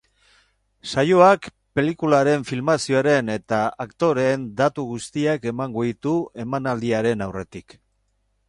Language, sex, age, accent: Basque, male, 60-69, Mendebalekoa (Araba, Bizkaia, Gipuzkoako mendebaleko herri batzuk)